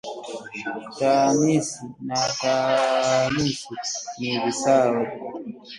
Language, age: Swahili, 19-29